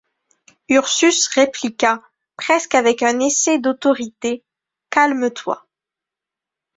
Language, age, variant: French, 19-29, Français de métropole